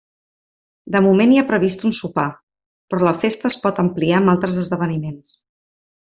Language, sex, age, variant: Catalan, female, 30-39, Central